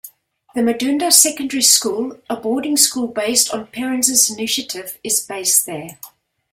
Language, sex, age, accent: English, female, 60-69, Southern African (South Africa, Zimbabwe, Namibia)